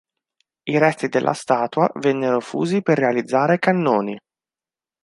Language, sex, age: Italian, male, 19-29